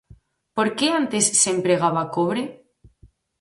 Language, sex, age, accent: Galician, female, 19-29, Normativo (estándar)